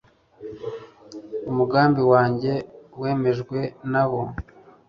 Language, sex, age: Kinyarwanda, male, 40-49